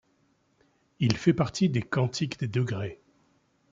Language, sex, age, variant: French, male, 50-59, Français de métropole